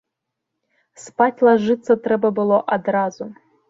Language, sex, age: Belarusian, female, 19-29